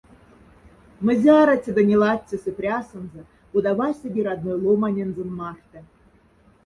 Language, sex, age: Moksha, female, 40-49